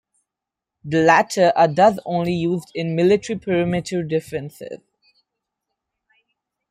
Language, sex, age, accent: English, male, 19-29, India and South Asia (India, Pakistan, Sri Lanka)